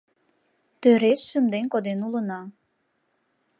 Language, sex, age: Mari, female, 19-29